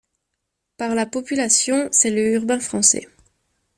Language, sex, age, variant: French, female, 19-29, Français de métropole